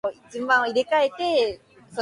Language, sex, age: English, female, 19-29